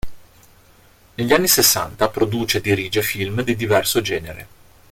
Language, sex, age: Italian, male, 40-49